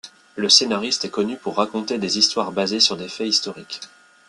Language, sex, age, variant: French, male, 30-39, Français de métropole